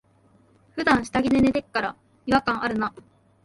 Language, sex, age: Japanese, female, 19-29